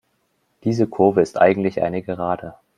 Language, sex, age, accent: German, male, 30-39, Deutschland Deutsch